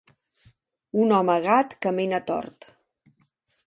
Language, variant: Catalan, Central